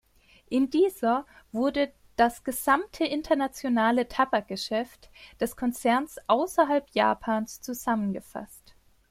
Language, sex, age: German, female, 30-39